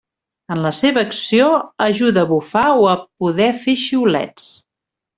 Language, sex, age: Catalan, female, 50-59